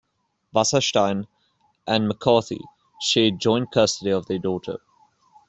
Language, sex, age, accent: English, male, 19-29, Southern African (South Africa, Zimbabwe, Namibia)